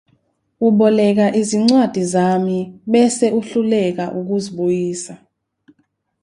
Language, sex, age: Zulu, female, 19-29